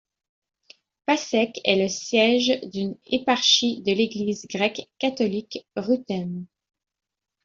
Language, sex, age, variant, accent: French, female, 40-49, Français d'Amérique du Nord, Français du Canada